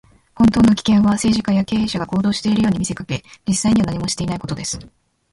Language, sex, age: Japanese, female, 19-29